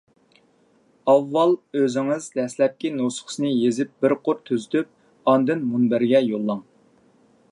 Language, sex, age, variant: Uyghur, male, 80-89, ئۇيغۇر تىلى